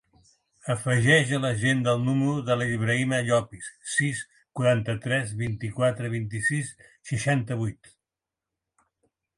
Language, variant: Catalan, Septentrional